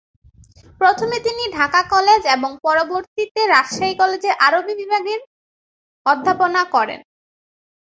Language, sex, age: Bengali, female, under 19